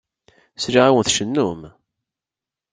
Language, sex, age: Kabyle, male, 30-39